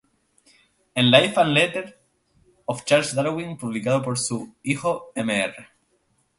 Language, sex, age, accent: Spanish, male, 19-29, España: Islas Canarias